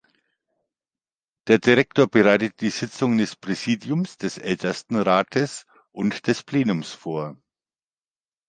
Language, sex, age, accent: German, male, 50-59, Deutschland Deutsch